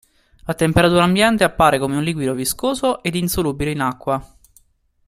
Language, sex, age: Italian, male, 19-29